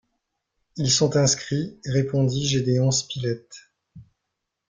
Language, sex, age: French, male, 40-49